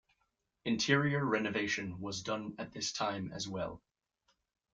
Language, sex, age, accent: English, male, 19-29, United States English